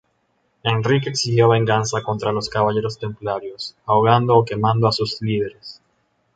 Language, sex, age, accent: Spanish, male, 19-29, Caribe: Cuba, Venezuela, Puerto Rico, República Dominicana, Panamá, Colombia caribeña, México caribeño, Costa del golfo de México